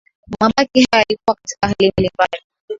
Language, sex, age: Swahili, female, 19-29